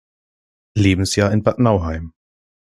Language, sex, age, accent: German, male, 19-29, Deutschland Deutsch